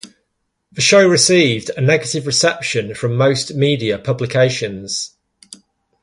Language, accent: English, England English